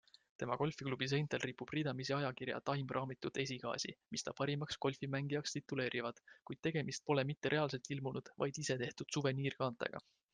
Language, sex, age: Estonian, male, 19-29